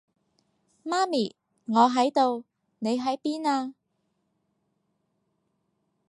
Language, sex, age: Cantonese, female, 19-29